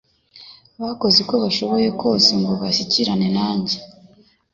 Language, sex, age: Kinyarwanda, female, 19-29